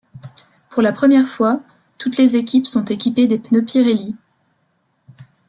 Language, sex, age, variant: French, female, 19-29, Français de métropole